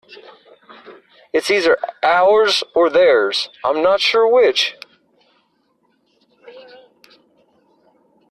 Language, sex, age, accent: English, male, 30-39, United States English